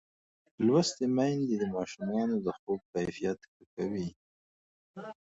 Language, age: Pashto, 30-39